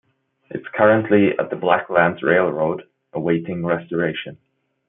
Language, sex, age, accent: English, male, 19-29, England English